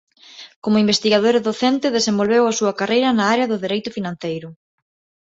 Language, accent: Galician, Neofalante